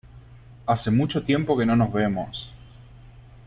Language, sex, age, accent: Spanish, male, 19-29, Rioplatense: Argentina, Uruguay, este de Bolivia, Paraguay